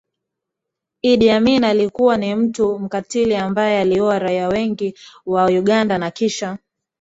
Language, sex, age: Swahili, female, 19-29